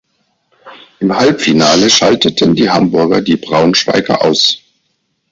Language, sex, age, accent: German, male, 50-59, Deutschland Deutsch